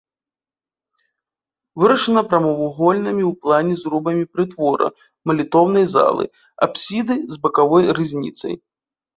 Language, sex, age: Belarusian, male, 30-39